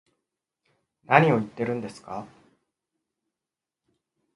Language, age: Japanese, 19-29